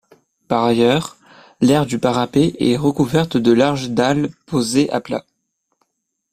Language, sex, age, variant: French, male, under 19, Français de métropole